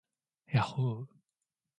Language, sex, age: Japanese, male, 19-29